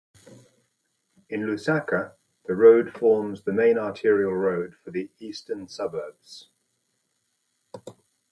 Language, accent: English, England English